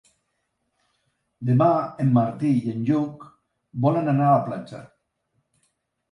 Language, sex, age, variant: Catalan, male, 50-59, Central